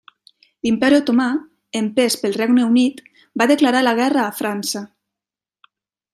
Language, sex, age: Catalan, female, 30-39